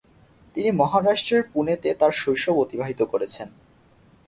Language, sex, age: Bengali, male, under 19